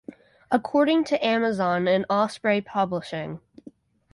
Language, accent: English, United States English